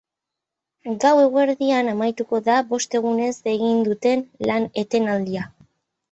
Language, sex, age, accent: Basque, female, 19-29, Nafar-lapurtarra edo Zuberotarra (Lapurdi, Nafarroa Beherea, Zuberoa)